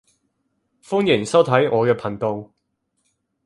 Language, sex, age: Cantonese, male, 30-39